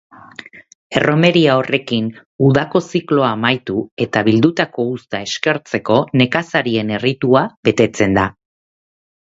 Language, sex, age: Basque, female, 40-49